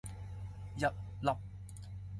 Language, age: Cantonese, 30-39